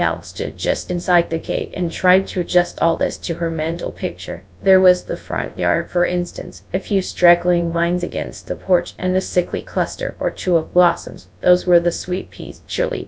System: TTS, GradTTS